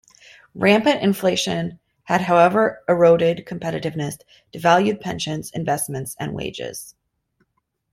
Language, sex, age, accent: English, female, 30-39, United States English